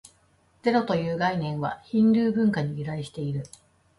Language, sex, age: Japanese, female, 30-39